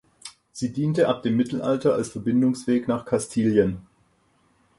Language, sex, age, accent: German, male, 50-59, Deutschland Deutsch